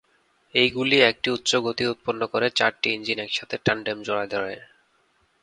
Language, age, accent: Bengali, 19-29, প্রমিত